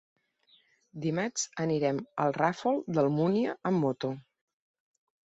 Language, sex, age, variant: Catalan, female, 40-49, Central